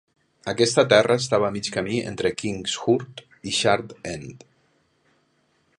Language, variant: Catalan, Nord-Occidental